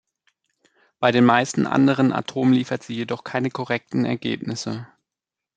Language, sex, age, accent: German, male, 19-29, Deutschland Deutsch